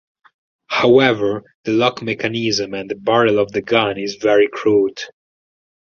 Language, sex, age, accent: English, male, 19-29, Italian